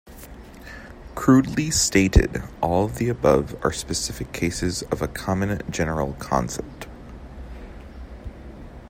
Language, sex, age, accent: English, male, 19-29, United States English